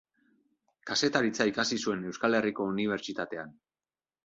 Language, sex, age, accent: Basque, male, 30-39, Mendebalekoa (Araba, Bizkaia, Gipuzkoako mendebaleko herri batzuk)